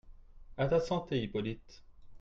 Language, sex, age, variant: French, male, 30-39, Français de métropole